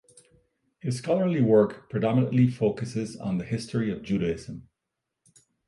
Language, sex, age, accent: English, male, 40-49, Irish English